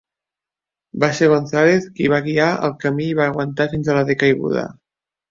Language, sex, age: Catalan, male, 30-39